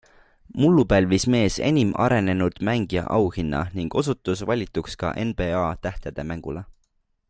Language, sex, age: Estonian, male, 19-29